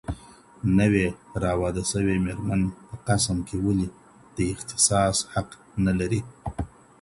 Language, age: Pashto, 40-49